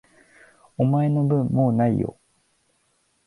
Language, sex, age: Japanese, male, 19-29